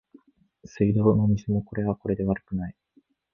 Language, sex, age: Japanese, male, 19-29